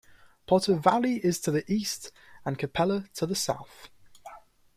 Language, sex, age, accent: English, male, under 19, England English